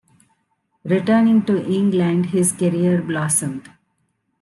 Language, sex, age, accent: English, female, 50-59, India and South Asia (India, Pakistan, Sri Lanka)